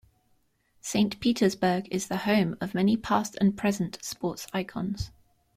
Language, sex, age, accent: English, female, 19-29, England English